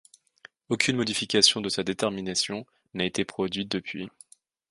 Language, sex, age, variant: French, male, 19-29, Français de métropole